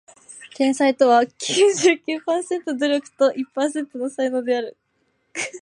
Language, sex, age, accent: Japanese, female, 19-29, 東京